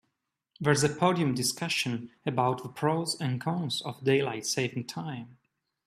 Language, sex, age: English, male, 30-39